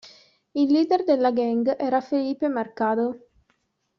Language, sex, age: Italian, female, 19-29